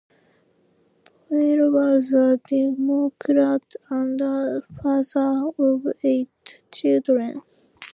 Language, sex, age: English, female, under 19